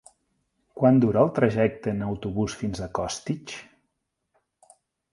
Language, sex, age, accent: Catalan, male, 40-49, central; nord-occidental